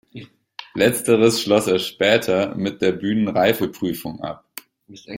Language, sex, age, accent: German, male, 19-29, Deutschland Deutsch